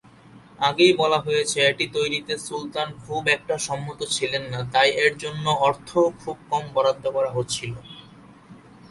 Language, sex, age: Bengali, male, 19-29